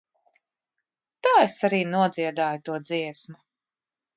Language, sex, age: Latvian, female, 50-59